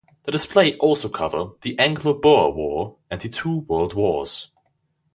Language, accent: English, United States English; Australian English; England English; Irish English